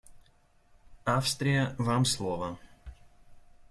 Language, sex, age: Russian, male, 30-39